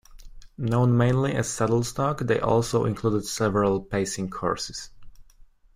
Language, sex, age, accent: English, male, under 19, United States English